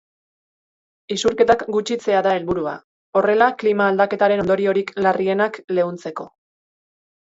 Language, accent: Basque, Erdialdekoa edo Nafarra (Gipuzkoa, Nafarroa)